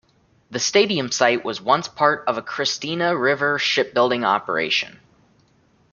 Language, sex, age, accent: English, male, 19-29, United States English